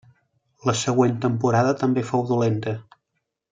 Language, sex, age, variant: Catalan, male, 30-39, Central